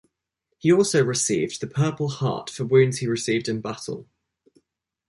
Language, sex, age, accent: English, male, 19-29, England English